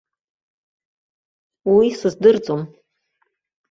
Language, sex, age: Abkhazian, female, 60-69